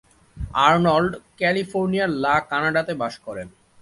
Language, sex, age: Bengali, male, 19-29